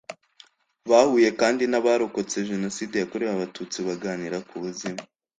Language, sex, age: Kinyarwanda, male, under 19